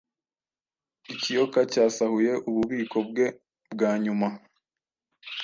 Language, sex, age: Kinyarwanda, male, 19-29